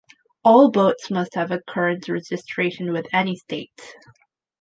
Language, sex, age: English, female, 19-29